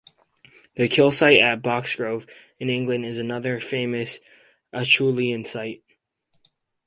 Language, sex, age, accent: English, male, under 19, United States English